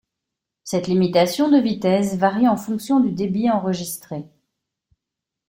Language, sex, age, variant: French, female, 50-59, Français de métropole